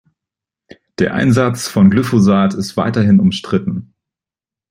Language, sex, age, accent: German, male, 19-29, Deutschland Deutsch